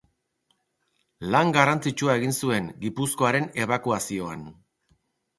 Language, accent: Basque, Erdialdekoa edo Nafarra (Gipuzkoa, Nafarroa)